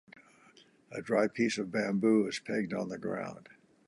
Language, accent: English, United States English